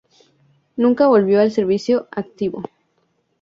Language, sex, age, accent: Spanish, female, 19-29, México